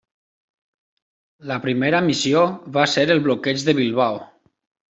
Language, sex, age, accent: Catalan, male, 30-39, valencià